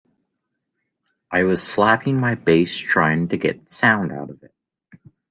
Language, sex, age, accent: English, male, 19-29, United States English